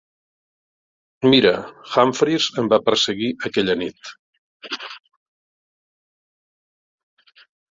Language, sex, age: Catalan, male, 60-69